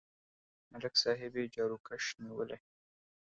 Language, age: Pashto, 19-29